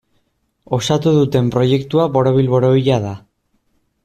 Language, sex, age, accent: Basque, male, 19-29, Erdialdekoa edo Nafarra (Gipuzkoa, Nafarroa)